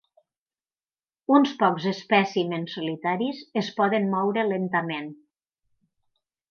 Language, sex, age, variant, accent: Catalan, female, 50-59, Nord-Occidental, Tortosí